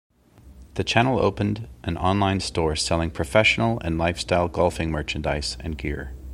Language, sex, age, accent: English, male, 40-49, United States English